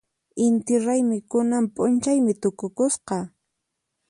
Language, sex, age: Puno Quechua, female, 19-29